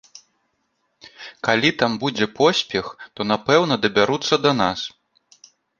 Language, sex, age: Belarusian, male, 30-39